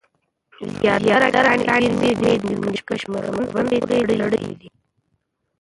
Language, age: Pashto, under 19